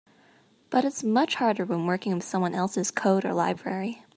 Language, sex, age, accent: English, female, 19-29, United States English